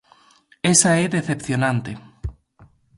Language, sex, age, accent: Galician, male, 19-29, Normativo (estándar)